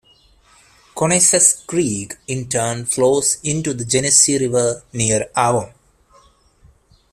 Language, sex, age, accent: English, male, 30-39, India and South Asia (India, Pakistan, Sri Lanka)